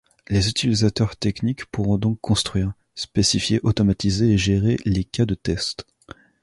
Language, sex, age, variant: French, male, 19-29, Français de métropole